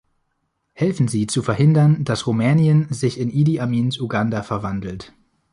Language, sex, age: German, male, 19-29